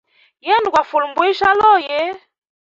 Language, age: Hemba, 30-39